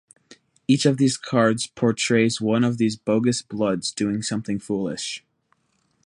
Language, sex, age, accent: English, male, under 19, United States English